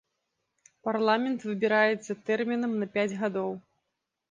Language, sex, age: Belarusian, female, 19-29